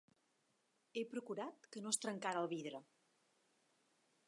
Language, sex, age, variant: Catalan, female, 40-49, Septentrional